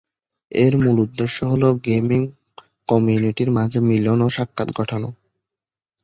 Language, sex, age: Bengali, male, 19-29